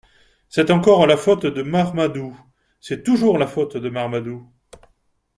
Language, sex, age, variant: French, male, 40-49, Français de métropole